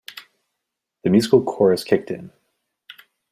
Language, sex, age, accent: English, male, 30-39, United States English